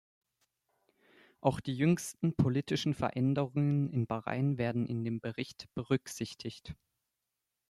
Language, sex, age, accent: German, male, under 19, Deutschland Deutsch